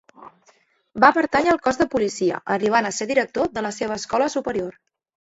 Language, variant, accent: Catalan, Central, central; estàndard